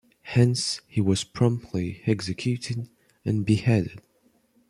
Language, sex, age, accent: English, male, under 19, United States English